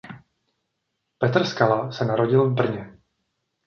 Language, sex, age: Czech, male, 40-49